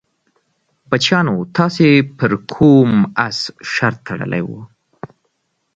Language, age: Pashto, 19-29